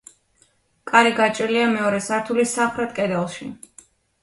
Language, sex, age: Georgian, female, 19-29